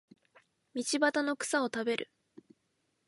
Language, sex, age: Japanese, female, 19-29